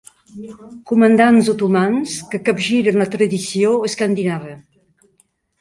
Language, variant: Catalan, Septentrional